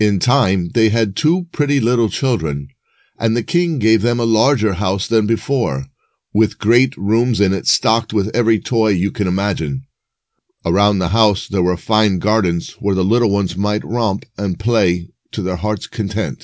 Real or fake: real